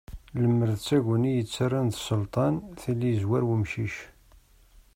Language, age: Kabyle, 30-39